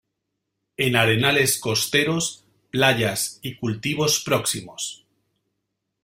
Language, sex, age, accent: Spanish, male, 40-49, España: Norte peninsular (Asturias, Castilla y León, Cantabria, País Vasco, Navarra, Aragón, La Rioja, Guadalajara, Cuenca)